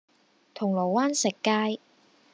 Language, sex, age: Cantonese, female, 19-29